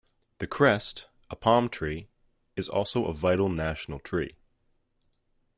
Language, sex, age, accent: English, male, 19-29, United States English